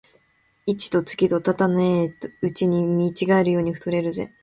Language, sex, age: Japanese, female, 19-29